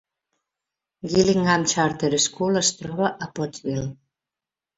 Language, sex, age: Catalan, female, 60-69